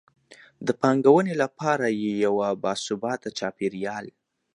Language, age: Pashto, under 19